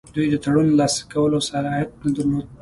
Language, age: Pashto, 30-39